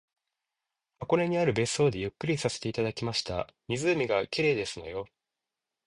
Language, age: Japanese, 30-39